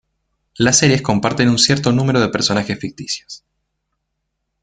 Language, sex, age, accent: Spanish, male, 30-39, Chileno: Chile, Cuyo